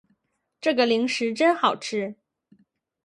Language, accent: Chinese, 出生地：吉林省